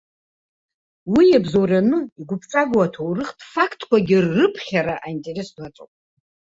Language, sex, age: Abkhazian, female, 60-69